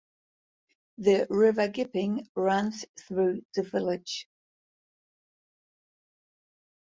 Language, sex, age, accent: English, female, 60-69, England English